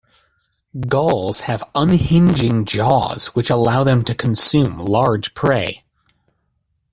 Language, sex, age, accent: English, male, 30-39, United States English